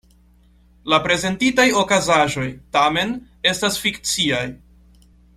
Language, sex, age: Esperanto, male, 19-29